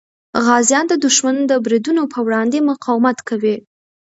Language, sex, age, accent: Pashto, female, under 19, کندهاری لهجه